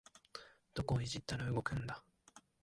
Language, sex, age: Japanese, male, 19-29